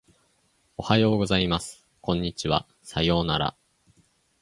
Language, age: Japanese, under 19